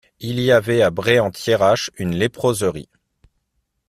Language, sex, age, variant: French, male, 30-39, Français de métropole